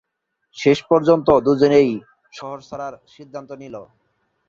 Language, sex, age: Bengali, male, 19-29